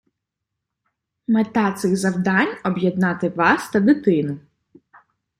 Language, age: Ukrainian, 19-29